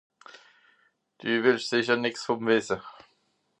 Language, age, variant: Swiss German, 50-59, Nordniederàlemmànisch (Rishoffe, Zàwere, Bùsswìller, Hawenau, Brüemt, Stroossbùri, Molse, Dàmbàch, Schlettstàtt, Pfàlzbùri usw.)